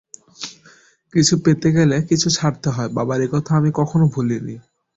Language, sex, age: Bengali, male, 19-29